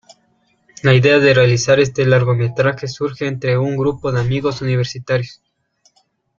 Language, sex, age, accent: Spanish, male, 19-29, Andino-Pacífico: Colombia, Perú, Ecuador, oeste de Bolivia y Venezuela andina